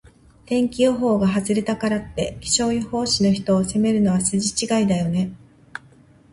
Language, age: Japanese, 50-59